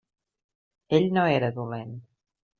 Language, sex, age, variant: Catalan, female, 40-49, Central